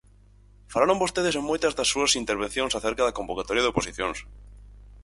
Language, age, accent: Galician, 19-29, Central (gheada)